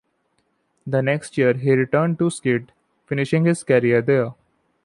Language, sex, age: English, male, 19-29